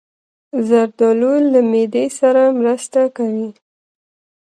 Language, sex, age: Pashto, female, 19-29